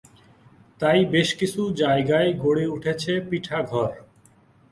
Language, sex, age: Bengali, male, 19-29